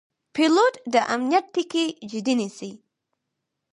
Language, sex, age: Pashto, female, under 19